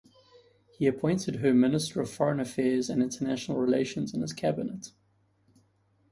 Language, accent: English, Southern African (South Africa, Zimbabwe, Namibia)